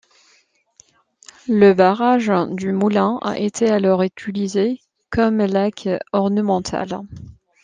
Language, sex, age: French, female, 30-39